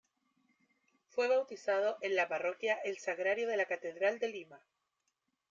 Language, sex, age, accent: Spanish, female, 19-29, Chileno: Chile, Cuyo